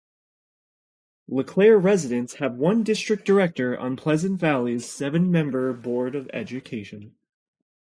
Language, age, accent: English, 19-29, United States English